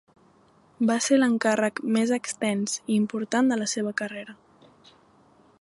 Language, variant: Catalan, Central